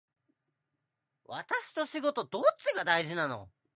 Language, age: Japanese, 19-29